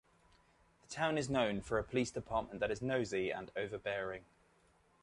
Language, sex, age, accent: English, male, 30-39, England English